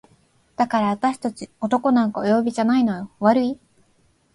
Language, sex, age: Japanese, female, 19-29